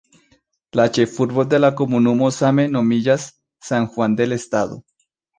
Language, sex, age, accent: Esperanto, male, 19-29, Internacia